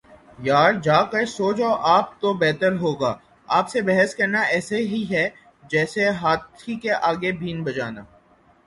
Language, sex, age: Urdu, male, 19-29